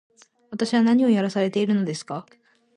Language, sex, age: Japanese, female, under 19